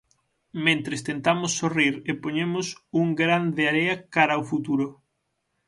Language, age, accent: Galician, 19-29, Normativo (estándar)